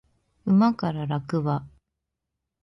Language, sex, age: Japanese, female, 19-29